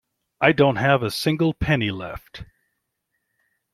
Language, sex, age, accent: English, male, 50-59, United States English